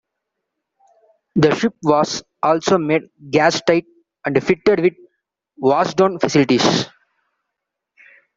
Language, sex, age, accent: English, male, 19-29, India and South Asia (India, Pakistan, Sri Lanka)